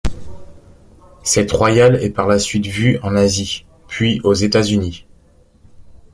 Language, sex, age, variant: French, male, 19-29, Français de métropole